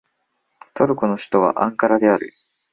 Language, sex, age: Japanese, male, 19-29